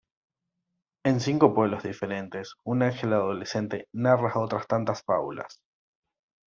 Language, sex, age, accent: Spanish, male, 19-29, Rioplatense: Argentina, Uruguay, este de Bolivia, Paraguay